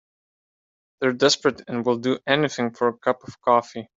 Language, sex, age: English, male, 19-29